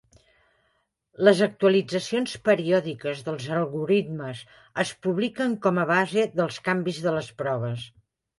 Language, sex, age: Catalan, female, 60-69